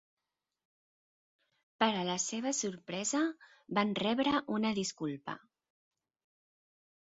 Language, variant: Catalan, Central